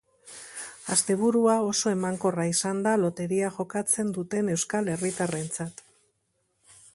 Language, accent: Basque, Mendebalekoa (Araba, Bizkaia, Gipuzkoako mendebaleko herri batzuk)